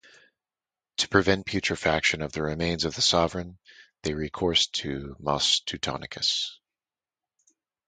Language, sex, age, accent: English, male, 30-39, United States English